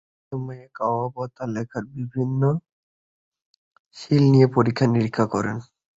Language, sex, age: Bengali, male, 19-29